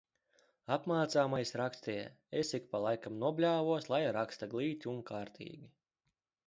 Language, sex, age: Latvian, male, 30-39